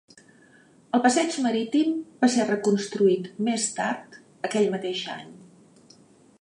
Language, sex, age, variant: Catalan, female, 50-59, Central